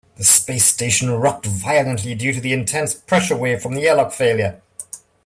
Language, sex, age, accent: English, male, 40-49, Southern African (South Africa, Zimbabwe, Namibia)